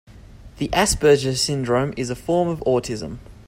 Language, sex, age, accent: English, male, 30-39, Australian English